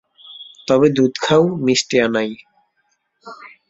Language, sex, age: Bengali, male, 19-29